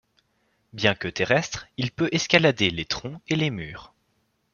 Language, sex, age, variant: French, male, under 19, Français de métropole